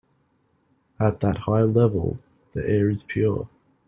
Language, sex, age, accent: English, male, 19-29, Australian English